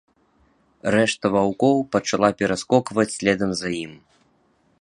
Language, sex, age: Belarusian, male, 19-29